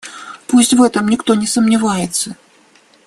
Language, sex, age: Russian, male, 19-29